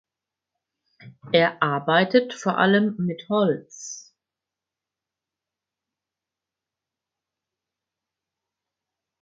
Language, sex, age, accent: German, female, 60-69, Deutschland Deutsch